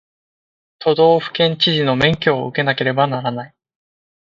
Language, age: Japanese, 19-29